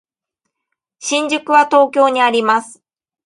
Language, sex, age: Japanese, female, 40-49